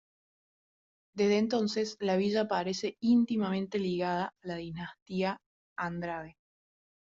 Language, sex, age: Spanish, female, 19-29